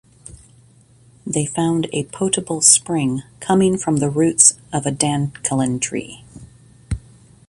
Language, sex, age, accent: English, female, 50-59, United States English